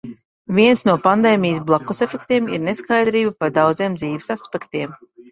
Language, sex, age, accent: Latvian, female, 40-49, Riga